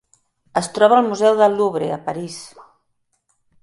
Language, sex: Catalan, female